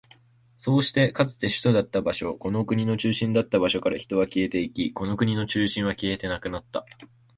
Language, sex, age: Japanese, male, 19-29